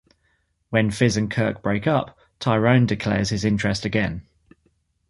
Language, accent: English, England English